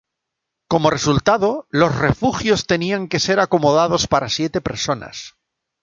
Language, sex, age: Spanish, female, 70-79